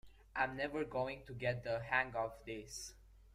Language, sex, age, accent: English, male, under 19, England English